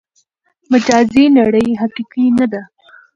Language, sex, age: Pashto, female, 19-29